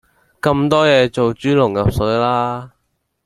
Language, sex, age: Cantonese, male, under 19